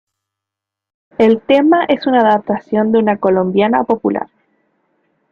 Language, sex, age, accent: Spanish, female, 19-29, Chileno: Chile, Cuyo